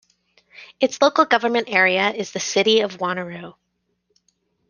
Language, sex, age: English, female, 30-39